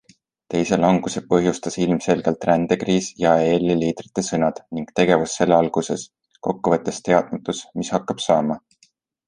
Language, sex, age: Estonian, male, 19-29